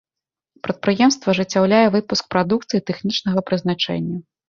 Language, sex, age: Belarusian, female, 30-39